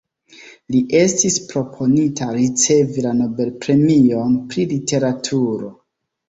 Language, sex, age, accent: Esperanto, male, 30-39, Internacia